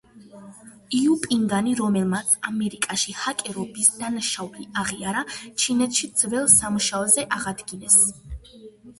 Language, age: Georgian, 30-39